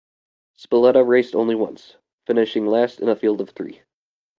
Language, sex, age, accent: English, male, 19-29, United States English